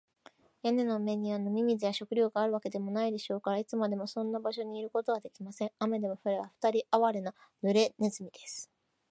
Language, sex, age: Japanese, female, under 19